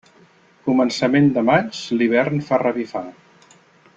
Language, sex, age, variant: Catalan, male, 50-59, Central